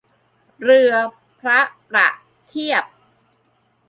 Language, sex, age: Thai, female, 40-49